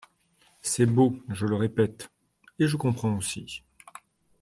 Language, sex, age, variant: French, male, 40-49, Français de métropole